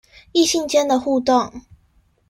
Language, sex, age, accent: Chinese, female, 19-29, 出生地：臺北市